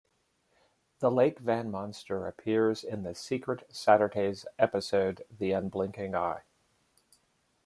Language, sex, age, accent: English, male, 50-59, United States English